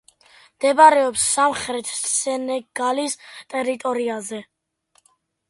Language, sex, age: Georgian, female, 40-49